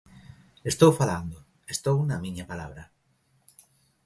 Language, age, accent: Galician, 40-49, Normativo (estándar)